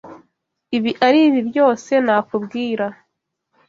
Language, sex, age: Kinyarwanda, female, 19-29